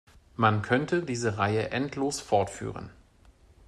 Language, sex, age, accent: German, male, 30-39, Deutschland Deutsch